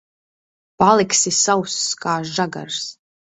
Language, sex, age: Latvian, female, 30-39